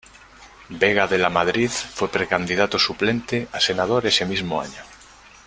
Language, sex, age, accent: Spanish, male, 30-39, España: Norte peninsular (Asturias, Castilla y León, Cantabria, País Vasco, Navarra, Aragón, La Rioja, Guadalajara, Cuenca)